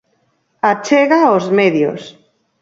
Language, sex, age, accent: Galician, female, 50-59, Normativo (estándar)